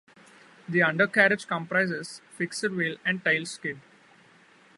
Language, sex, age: English, male, 19-29